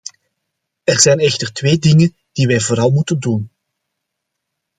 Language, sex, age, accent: Dutch, male, 40-49, Belgisch Nederlands